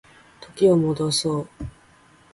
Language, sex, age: Japanese, female, 19-29